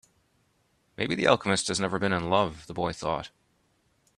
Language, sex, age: English, male, 40-49